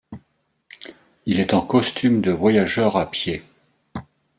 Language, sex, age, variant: French, male, 50-59, Français de métropole